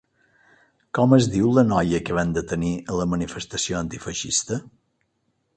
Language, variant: Catalan, Balear